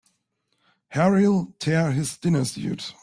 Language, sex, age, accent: English, male, 19-29, United States English